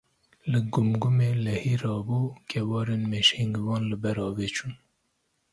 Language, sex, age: Kurdish, male, 30-39